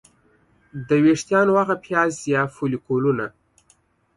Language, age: Pashto, 30-39